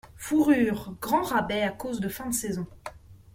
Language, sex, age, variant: French, female, 19-29, Français de métropole